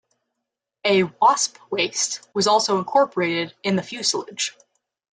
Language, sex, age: English, female, under 19